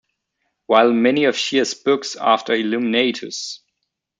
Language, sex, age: English, male, 19-29